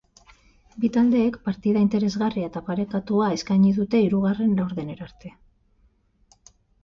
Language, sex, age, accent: Basque, female, 40-49, Mendebalekoa (Araba, Bizkaia, Gipuzkoako mendebaleko herri batzuk); Batua